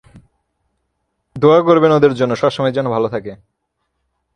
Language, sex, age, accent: Bengali, male, 19-29, প্রমিত; চলিত